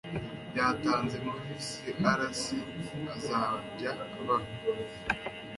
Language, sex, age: Kinyarwanda, male, under 19